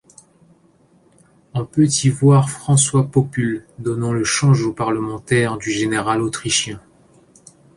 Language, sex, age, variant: French, male, 30-39, Français de métropole